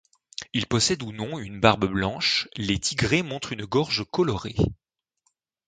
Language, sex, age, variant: French, male, 19-29, Français de métropole